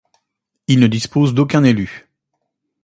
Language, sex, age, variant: French, male, 40-49, Français de métropole